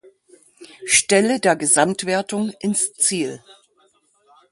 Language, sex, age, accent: German, female, 60-69, Deutschland Deutsch